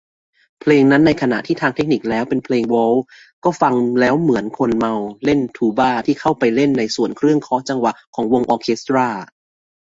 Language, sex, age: Thai, male, 30-39